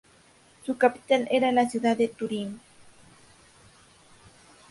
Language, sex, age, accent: Spanish, female, 19-29, México